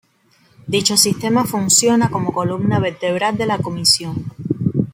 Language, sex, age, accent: Spanish, female, 19-29, Caribe: Cuba, Venezuela, Puerto Rico, República Dominicana, Panamá, Colombia caribeña, México caribeño, Costa del golfo de México